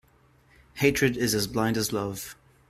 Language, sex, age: English, male, 19-29